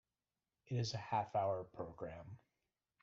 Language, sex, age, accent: English, male, 30-39, United States English